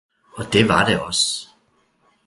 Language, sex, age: Danish, male, 40-49